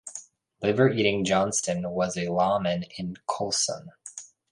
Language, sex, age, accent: English, male, 30-39, United States English